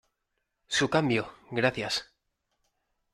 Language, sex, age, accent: Spanish, male, 19-29, España: Centro-Sur peninsular (Madrid, Toledo, Castilla-La Mancha)